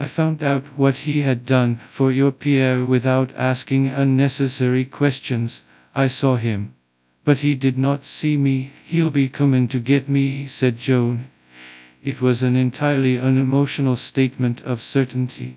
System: TTS, FastPitch